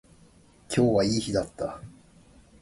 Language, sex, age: Japanese, male, 30-39